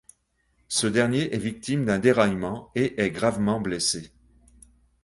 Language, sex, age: French, male, 60-69